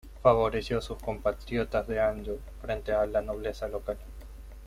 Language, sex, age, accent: Spanish, male, 30-39, Rioplatense: Argentina, Uruguay, este de Bolivia, Paraguay